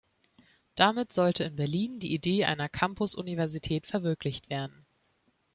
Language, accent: German, Deutschland Deutsch